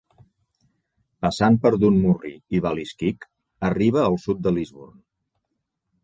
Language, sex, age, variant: Catalan, male, 40-49, Central